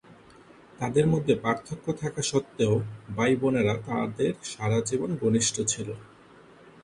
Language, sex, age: Bengali, male, 19-29